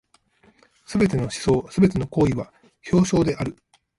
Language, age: Japanese, 50-59